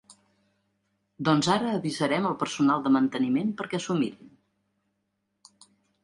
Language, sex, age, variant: Catalan, female, 60-69, Central